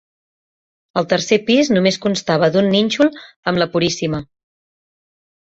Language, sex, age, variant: Catalan, female, 40-49, Central